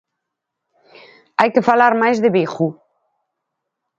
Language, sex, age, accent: Galician, female, 40-49, Central (gheada)